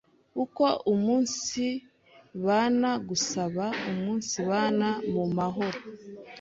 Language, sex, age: Kinyarwanda, female, 19-29